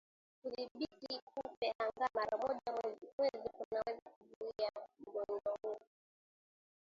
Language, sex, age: Swahili, female, 19-29